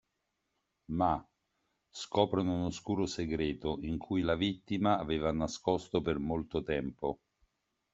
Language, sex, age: Italian, male, 50-59